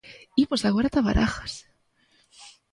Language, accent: Galician, Normativo (estándar)